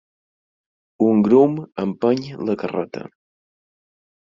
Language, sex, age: Catalan, male, 50-59